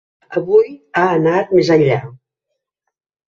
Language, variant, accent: Catalan, Central, central